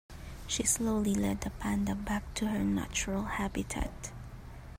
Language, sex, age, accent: English, female, 19-29, Filipino